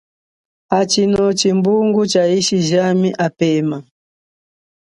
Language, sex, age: Chokwe, female, 40-49